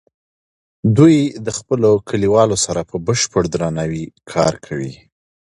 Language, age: Pashto, 30-39